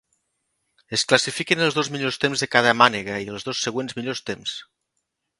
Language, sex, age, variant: Catalan, male, 30-39, Nord-Occidental